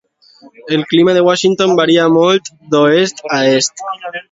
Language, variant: Catalan, Alacantí